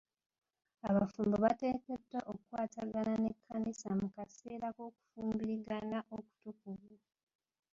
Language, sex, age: Ganda, female, 30-39